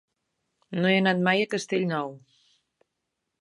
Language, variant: Catalan, Central